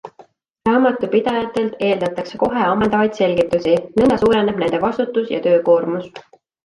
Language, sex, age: Estonian, female, 19-29